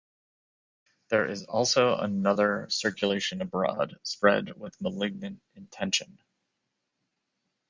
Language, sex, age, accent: English, male, 40-49, United States English